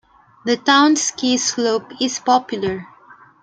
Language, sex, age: English, female, 19-29